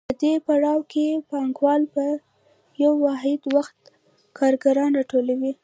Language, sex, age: Pashto, female, 19-29